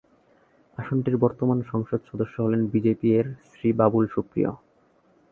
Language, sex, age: Bengali, male, 19-29